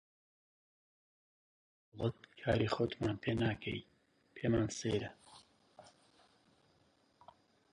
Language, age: Central Kurdish, 30-39